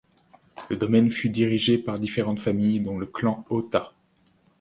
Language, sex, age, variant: French, male, 30-39, Français de métropole